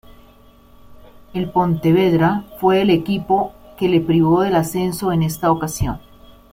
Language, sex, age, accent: Spanish, female, 50-59, Andino-Pacífico: Colombia, Perú, Ecuador, oeste de Bolivia y Venezuela andina